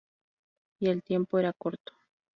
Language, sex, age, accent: Spanish, female, 30-39, México